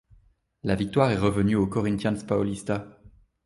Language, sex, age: French, male, 19-29